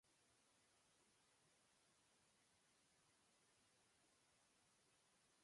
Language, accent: Czech, pražský